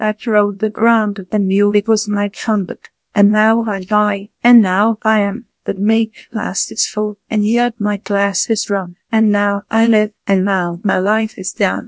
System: TTS, GlowTTS